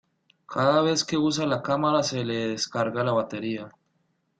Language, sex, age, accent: Spanish, male, 30-39, Caribe: Cuba, Venezuela, Puerto Rico, República Dominicana, Panamá, Colombia caribeña, México caribeño, Costa del golfo de México